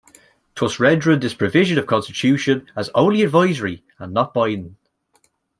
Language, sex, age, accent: English, male, 19-29, Irish English